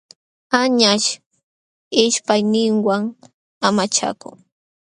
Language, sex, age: Jauja Wanca Quechua, female, 19-29